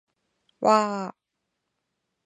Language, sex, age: Japanese, female, 19-29